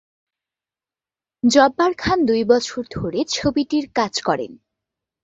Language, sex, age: Bengali, female, under 19